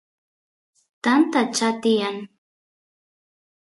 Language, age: Santiago del Estero Quichua, 30-39